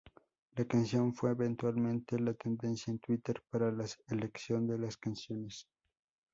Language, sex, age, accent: Spanish, male, under 19, México